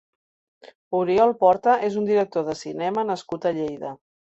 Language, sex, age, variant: Catalan, female, 50-59, Central